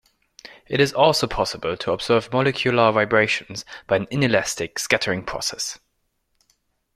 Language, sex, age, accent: English, male, 19-29, England English